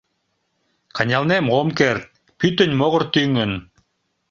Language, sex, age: Mari, male, 50-59